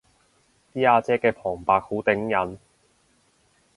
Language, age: Cantonese, 19-29